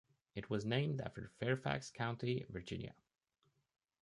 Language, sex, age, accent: English, male, 30-39, United States English